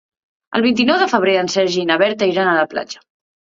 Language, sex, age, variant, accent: Catalan, female, 19-29, Central, Barceloní